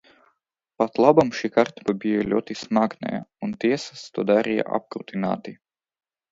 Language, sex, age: Latvian, male, 19-29